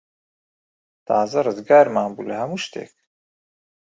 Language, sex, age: Central Kurdish, male, 30-39